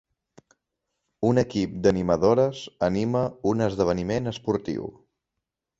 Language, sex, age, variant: Catalan, male, 19-29, Central